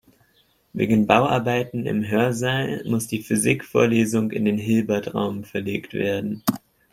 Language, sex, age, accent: German, male, 19-29, Deutschland Deutsch